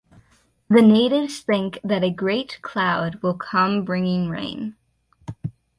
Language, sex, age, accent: English, female, 19-29, United States English